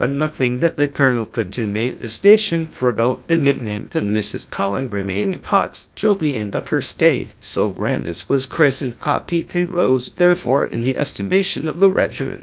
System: TTS, GlowTTS